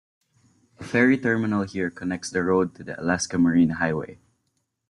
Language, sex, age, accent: English, male, 19-29, Filipino